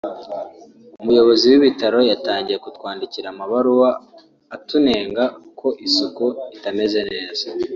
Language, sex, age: Kinyarwanda, male, under 19